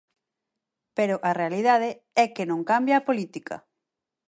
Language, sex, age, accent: Galician, female, 30-39, Oriental (común en zona oriental)